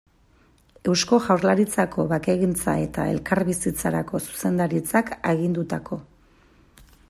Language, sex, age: Basque, female, 30-39